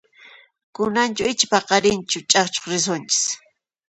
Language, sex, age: Puno Quechua, female, 40-49